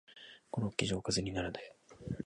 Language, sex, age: Japanese, male, 19-29